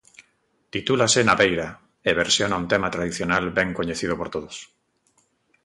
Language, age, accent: Galician, 50-59, Atlántico (seseo e gheada)